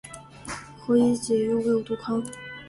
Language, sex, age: Chinese, female, 19-29